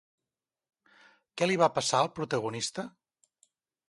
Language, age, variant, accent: Catalan, 50-59, Central, central